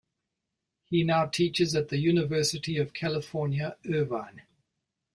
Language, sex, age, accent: English, male, 70-79, New Zealand English